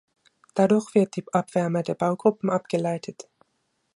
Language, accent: German, Österreichisches Deutsch